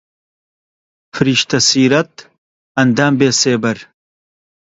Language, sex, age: Central Kurdish, male, 19-29